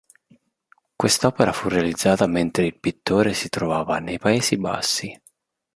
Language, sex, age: Italian, male, 19-29